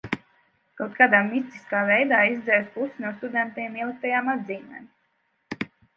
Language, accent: Latvian, Rigas